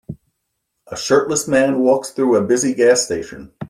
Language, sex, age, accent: English, male, 50-59, United States English